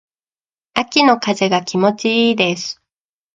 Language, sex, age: Japanese, female, 19-29